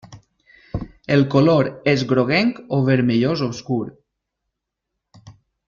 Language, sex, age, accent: Catalan, male, 30-39, valencià